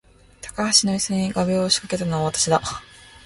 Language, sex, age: Japanese, female, 19-29